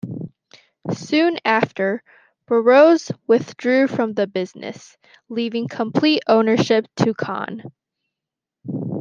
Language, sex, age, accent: English, female, under 19, United States English